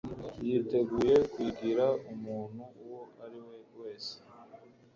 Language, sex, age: Kinyarwanda, male, under 19